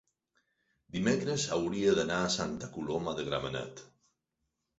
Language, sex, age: Catalan, male, 50-59